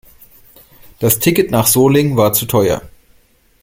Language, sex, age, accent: German, male, 30-39, Deutschland Deutsch